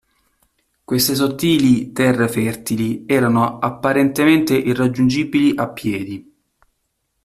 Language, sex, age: Italian, male, 30-39